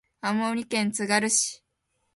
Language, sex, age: Japanese, female, 19-29